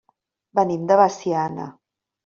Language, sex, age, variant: Catalan, female, 50-59, Central